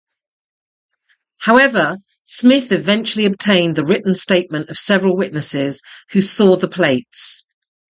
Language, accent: English, England English